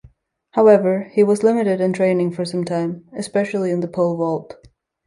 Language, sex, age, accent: English, female, 19-29, United States English